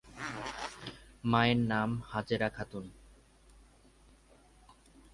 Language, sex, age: Bengali, male, 19-29